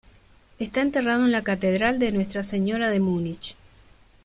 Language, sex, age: Spanish, female, 19-29